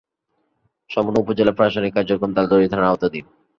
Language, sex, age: Bengali, male, 19-29